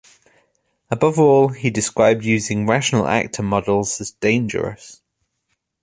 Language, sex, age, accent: English, male, 30-39, England English